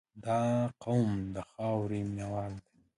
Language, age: Pashto, 19-29